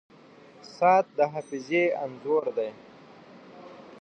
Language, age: Pashto, 30-39